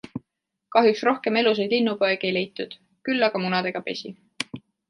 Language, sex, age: Estonian, female, 19-29